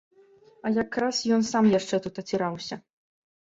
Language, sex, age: Belarusian, female, 19-29